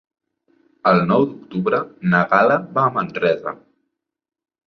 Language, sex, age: Catalan, male, 19-29